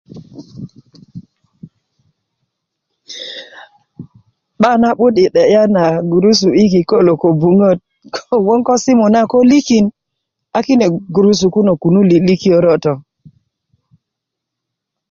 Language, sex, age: Kuku, female, 40-49